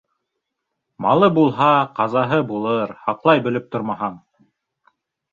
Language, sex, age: Bashkir, male, 19-29